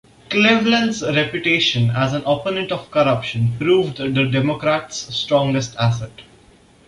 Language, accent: English, India and South Asia (India, Pakistan, Sri Lanka)